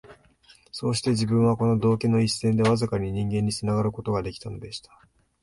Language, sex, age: Japanese, male, 19-29